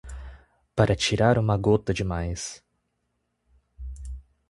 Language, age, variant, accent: Portuguese, 19-29, Portuguese (Brasil), Paulista